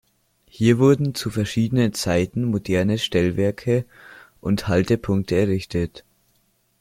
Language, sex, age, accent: German, male, 90+, Österreichisches Deutsch